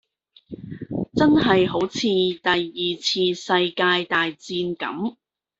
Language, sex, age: Cantonese, female, 30-39